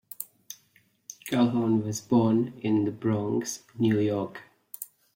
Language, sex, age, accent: English, male, 19-29, India and South Asia (India, Pakistan, Sri Lanka)